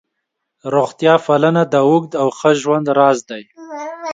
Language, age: Pashto, 19-29